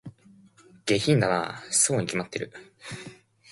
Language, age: Japanese, 19-29